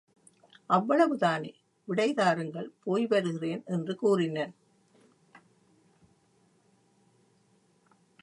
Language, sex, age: Tamil, female, 70-79